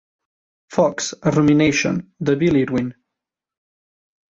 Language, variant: Catalan, Central